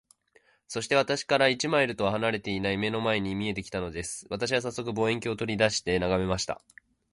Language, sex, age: Japanese, male, 19-29